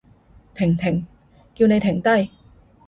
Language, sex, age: Cantonese, female, 30-39